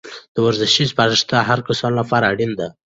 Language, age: Pashto, 19-29